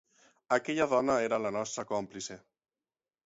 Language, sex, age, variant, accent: Catalan, male, 30-39, Valencià meridional, central; valencià